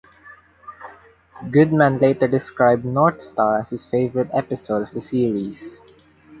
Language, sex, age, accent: English, male, under 19, Filipino